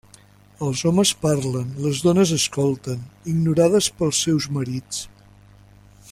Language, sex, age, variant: Catalan, male, 60-69, Central